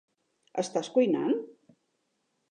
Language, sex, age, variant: Catalan, female, 60-69, Central